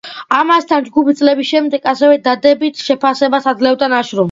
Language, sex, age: Georgian, male, under 19